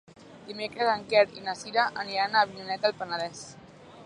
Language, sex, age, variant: Catalan, female, 19-29, Central